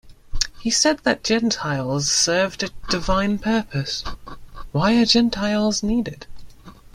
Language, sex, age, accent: English, male, under 19, England English